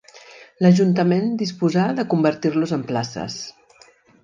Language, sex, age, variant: Catalan, female, 40-49, Central